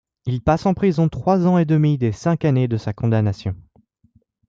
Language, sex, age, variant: French, male, 19-29, Français de métropole